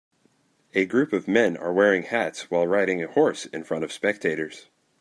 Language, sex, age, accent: English, male, 30-39, United States English